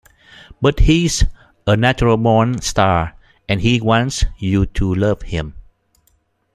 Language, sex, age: English, male, 50-59